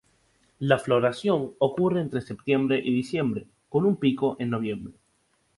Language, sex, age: Spanish, male, 19-29